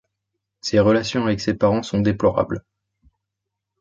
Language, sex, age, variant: French, male, 19-29, Français de métropole